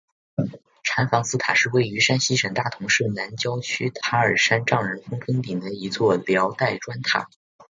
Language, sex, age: Chinese, male, under 19